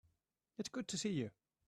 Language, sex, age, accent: English, male, 40-49, England English